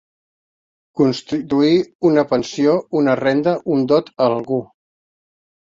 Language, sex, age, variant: Catalan, male, 40-49, Central